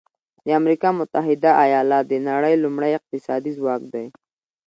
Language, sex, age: Pashto, female, 19-29